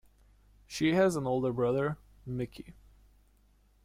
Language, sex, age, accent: English, male, under 19, United States English